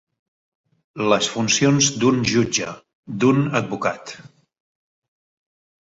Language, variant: Catalan, Central